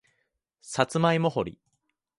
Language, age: Japanese, 19-29